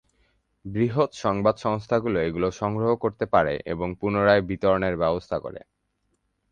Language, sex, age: Bengali, male, 19-29